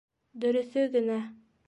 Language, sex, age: Bashkir, female, 30-39